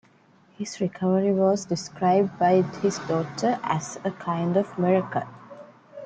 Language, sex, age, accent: English, female, 19-29, United States English